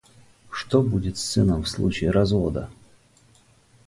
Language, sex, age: Russian, male, 40-49